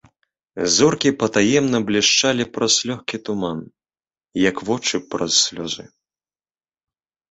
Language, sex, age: Belarusian, male, 19-29